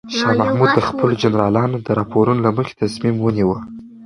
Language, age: Pashto, 19-29